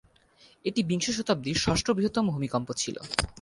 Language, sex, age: Bengali, male, 19-29